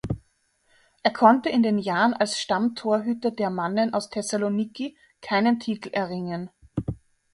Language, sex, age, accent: German, female, 30-39, Österreichisches Deutsch